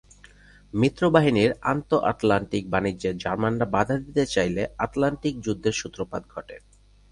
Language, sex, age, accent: Bengali, male, 19-29, Native